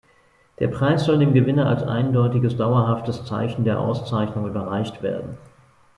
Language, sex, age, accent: German, male, 40-49, Deutschland Deutsch